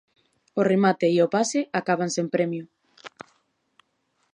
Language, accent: Galician, Normativo (estándar)